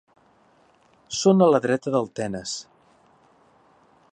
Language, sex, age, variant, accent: Catalan, male, 60-69, Central, central